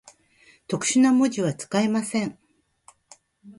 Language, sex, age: Japanese, female, 50-59